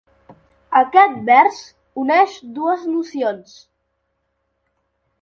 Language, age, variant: Catalan, under 19, Central